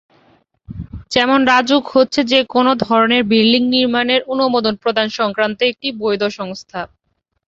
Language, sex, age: Bengali, female, 19-29